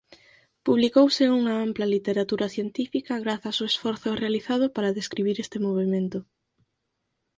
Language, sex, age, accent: Galician, female, under 19, Normativo (estándar)